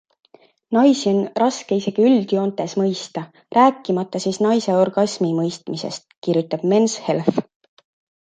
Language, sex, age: Estonian, female, 30-39